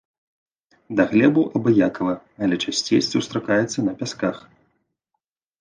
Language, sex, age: Belarusian, male, 30-39